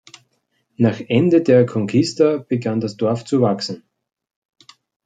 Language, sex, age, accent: German, male, 40-49, Österreichisches Deutsch